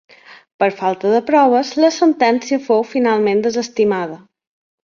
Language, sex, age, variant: Catalan, female, 30-39, Balear